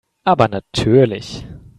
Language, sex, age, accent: German, male, 19-29, Deutschland Deutsch